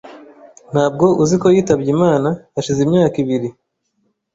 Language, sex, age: Kinyarwanda, male, 30-39